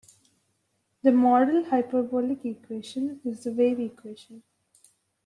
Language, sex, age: English, female, 19-29